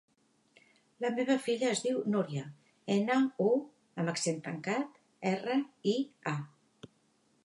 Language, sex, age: Catalan, female, 60-69